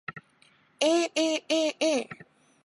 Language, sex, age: Japanese, female, 19-29